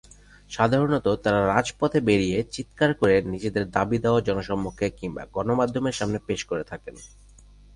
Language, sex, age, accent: Bengali, male, 19-29, Native